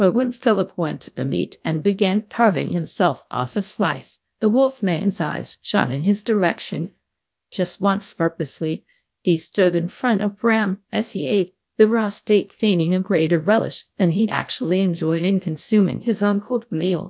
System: TTS, GlowTTS